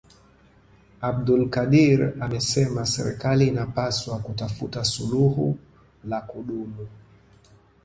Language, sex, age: Swahili, male, 30-39